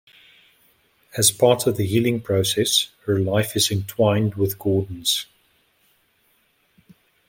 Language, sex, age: English, male, 40-49